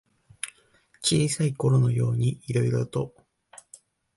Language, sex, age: Japanese, male, 19-29